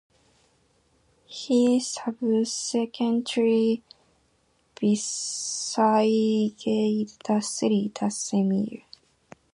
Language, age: English, 19-29